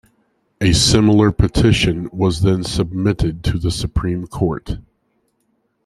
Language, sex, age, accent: English, male, 30-39, United States English